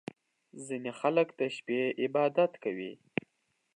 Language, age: Pashto, under 19